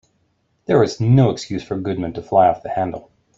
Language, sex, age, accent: English, male, 30-39, United States English